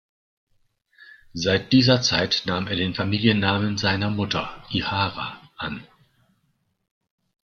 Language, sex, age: German, male, 60-69